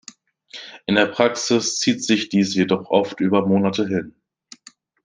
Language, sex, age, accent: German, male, 19-29, Deutschland Deutsch